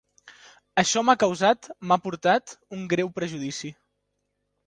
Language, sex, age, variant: Catalan, male, 19-29, Central